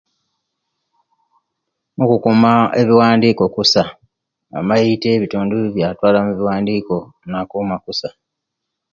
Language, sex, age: Kenyi, male, 50-59